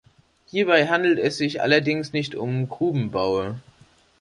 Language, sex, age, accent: German, male, under 19, Deutschland Deutsch